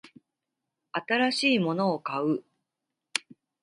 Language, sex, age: Japanese, female, 30-39